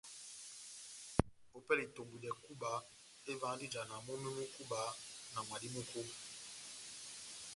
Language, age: Batanga, 50-59